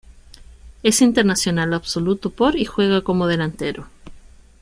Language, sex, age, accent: Spanish, female, 19-29, Chileno: Chile, Cuyo